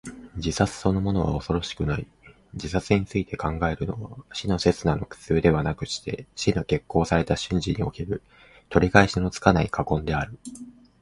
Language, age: Japanese, 19-29